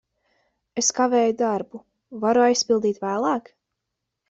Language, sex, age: Latvian, female, under 19